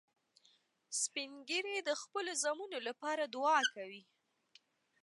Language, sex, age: Pashto, female, 19-29